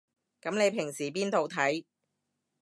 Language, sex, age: Cantonese, female, 30-39